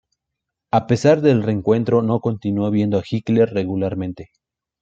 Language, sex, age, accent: Spanish, male, 19-29, México